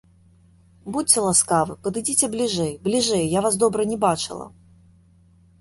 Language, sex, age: Belarusian, female, 30-39